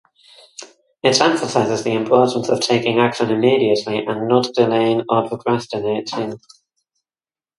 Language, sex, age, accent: English, male, under 19, England English